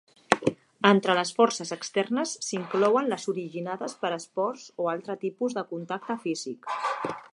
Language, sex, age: Catalan, female, 40-49